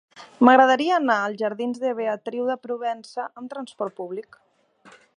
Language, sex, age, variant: Catalan, female, 30-39, Central